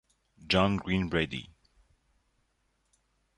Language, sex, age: English, male, 30-39